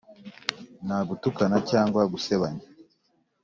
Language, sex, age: Kinyarwanda, male, 19-29